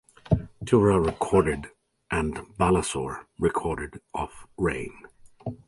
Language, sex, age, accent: English, male, 40-49, United States English